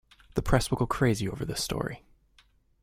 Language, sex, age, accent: English, male, 19-29, Canadian English